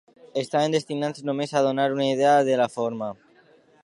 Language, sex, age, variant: Catalan, male, under 19, Alacantí